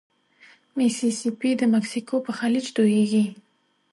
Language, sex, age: Pashto, female, 19-29